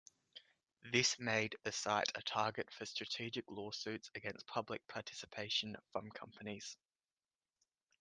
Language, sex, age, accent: English, male, 19-29, Australian English